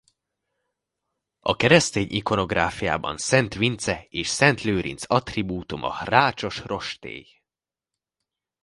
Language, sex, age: Hungarian, male, under 19